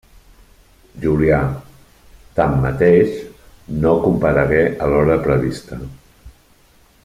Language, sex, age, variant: Catalan, male, 40-49, Central